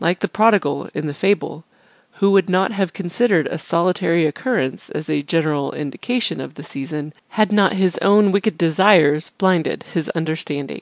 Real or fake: real